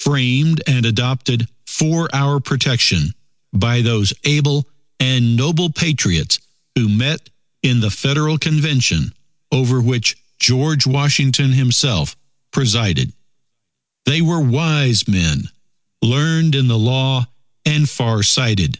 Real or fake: real